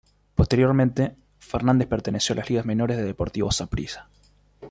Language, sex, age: Spanish, male, 19-29